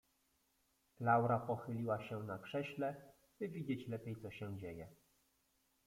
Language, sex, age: Polish, male, 30-39